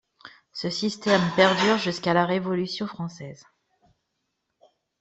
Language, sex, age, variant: French, female, 30-39, Français de métropole